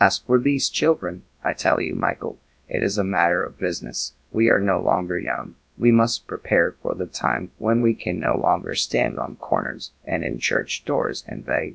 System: TTS, GradTTS